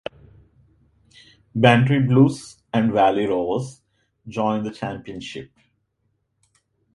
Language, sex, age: English, male, 30-39